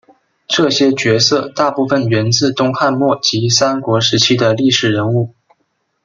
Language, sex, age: Chinese, male, 19-29